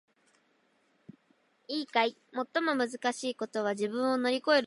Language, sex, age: Japanese, female, 19-29